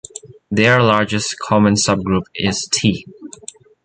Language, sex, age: English, male, 19-29